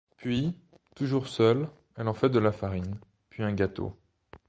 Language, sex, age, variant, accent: French, male, 19-29, Français d'Europe, Français de Suisse